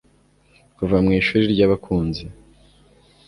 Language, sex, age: Kinyarwanda, male, 19-29